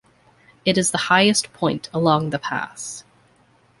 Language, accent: English, United States English